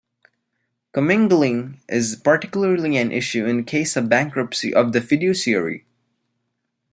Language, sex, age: English, male, 50-59